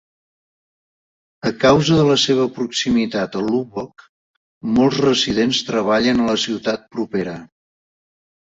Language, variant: Catalan, Central